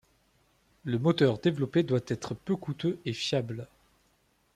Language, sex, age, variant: French, male, 30-39, Français de métropole